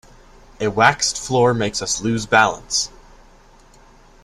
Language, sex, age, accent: English, male, under 19, United States English